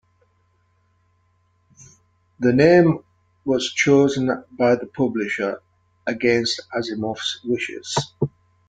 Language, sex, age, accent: English, male, 50-59, England English